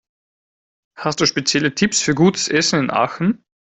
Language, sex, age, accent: German, male, 19-29, Österreichisches Deutsch